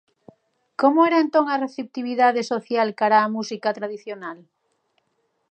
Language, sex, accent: Galician, female, Normativo (estándar)